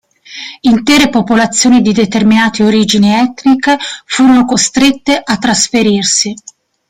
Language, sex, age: Italian, female, 30-39